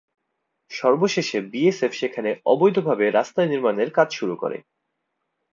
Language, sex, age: Bengali, male, 19-29